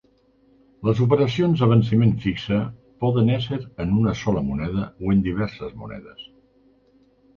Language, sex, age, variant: Catalan, male, 60-69, Central